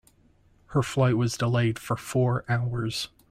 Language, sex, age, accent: English, male, 19-29, United States English